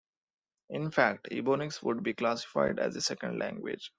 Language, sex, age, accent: English, male, 30-39, India and South Asia (India, Pakistan, Sri Lanka)